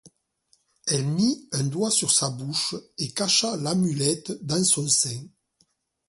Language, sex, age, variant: French, male, 40-49, Français de métropole